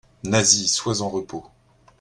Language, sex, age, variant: French, male, 40-49, Français de métropole